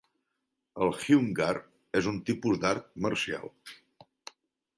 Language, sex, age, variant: Catalan, male, 50-59, Central